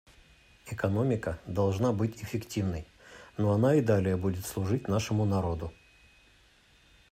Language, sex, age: Russian, male, 40-49